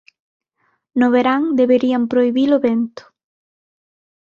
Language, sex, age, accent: Galician, female, 19-29, Atlántico (seseo e gheada); Normativo (estándar)